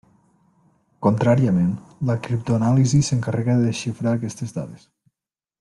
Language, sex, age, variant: Catalan, male, 19-29, Nord-Occidental